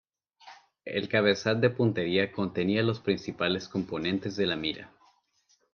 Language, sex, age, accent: Spanish, male, 40-49, México